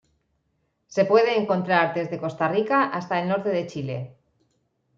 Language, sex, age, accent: Spanish, female, 40-49, España: Norte peninsular (Asturias, Castilla y León, Cantabria, País Vasco, Navarra, Aragón, La Rioja, Guadalajara, Cuenca)